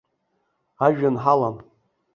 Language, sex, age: Abkhazian, male, 40-49